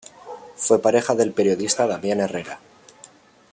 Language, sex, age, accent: Spanish, male, 30-39, España: Norte peninsular (Asturias, Castilla y León, Cantabria, País Vasco, Navarra, Aragón, La Rioja, Guadalajara, Cuenca)